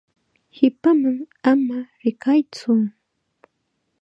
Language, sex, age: Chiquián Ancash Quechua, female, 19-29